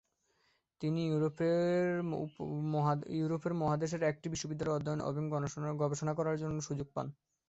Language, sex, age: Bengali, male, 19-29